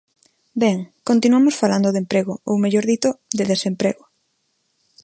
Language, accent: Galician, Neofalante